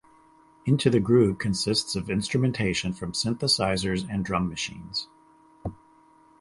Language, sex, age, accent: English, male, 50-59, United States English